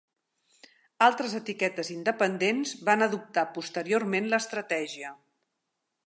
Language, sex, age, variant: Catalan, female, 50-59, Central